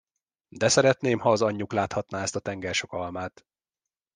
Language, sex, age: Hungarian, male, 30-39